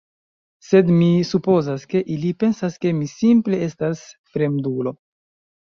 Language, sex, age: Esperanto, male, 19-29